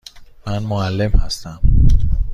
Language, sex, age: Persian, male, 30-39